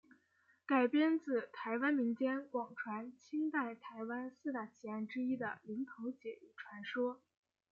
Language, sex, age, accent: Chinese, female, 19-29, 出生地：黑龙江省